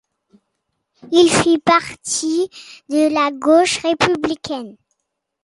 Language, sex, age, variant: French, male, 40-49, Français de métropole